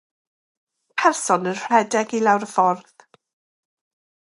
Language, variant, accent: Welsh, South-Eastern Welsh, Y Deyrnas Unedig Cymraeg